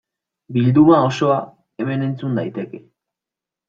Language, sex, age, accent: Basque, male, 19-29, Mendebalekoa (Araba, Bizkaia, Gipuzkoako mendebaleko herri batzuk)